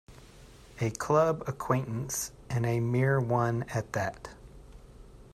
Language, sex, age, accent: English, male, 40-49, United States English